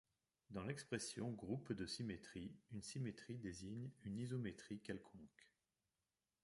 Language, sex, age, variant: French, male, 40-49, Français de métropole